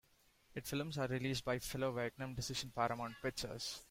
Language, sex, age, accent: English, male, 19-29, India and South Asia (India, Pakistan, Sri Lanka)